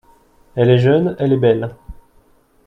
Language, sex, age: French, male, 30-39